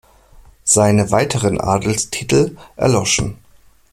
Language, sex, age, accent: German, male, 30-39, Deutschland Deutsch